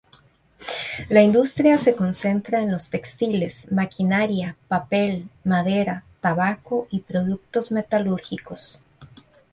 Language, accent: Spanish, América central